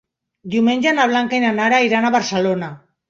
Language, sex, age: Catalan, female, 60-69